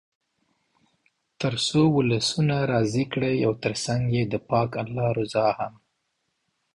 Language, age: Pashto, 30-39